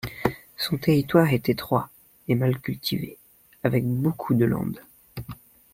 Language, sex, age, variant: French, male, under 19, Français de métropole